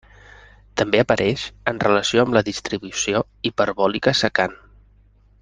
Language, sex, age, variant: Catalan, male, 30-39, Central